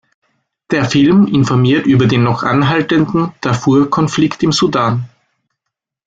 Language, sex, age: German, male, 30-39